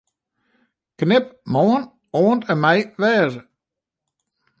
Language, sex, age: Western Frisian, male, 40-49